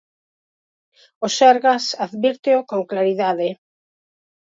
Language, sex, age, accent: Galician, female, 50-59, Normativo (estándar)